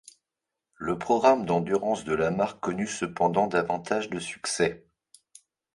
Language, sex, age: French, male, 40-49